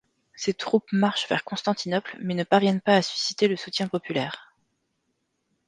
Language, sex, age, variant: French, female, 40-49, Français de métropole